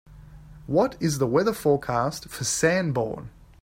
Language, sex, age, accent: English, male, 19-29, Australian English